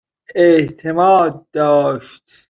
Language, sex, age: Persian, male, 30-39